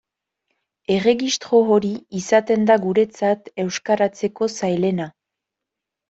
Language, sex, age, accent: Basque, female, 19-29, Nafar-lapurtarra edo Zuberotarra (Lapurdi, Nafarroa Beherea, Zuberoa)